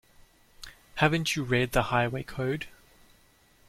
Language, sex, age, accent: English, male, 19-29, Southern African (South Africa, Zimbabwe, Namibia)